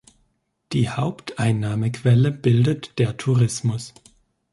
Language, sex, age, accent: German, male, 30-39, Deutschland Deutsch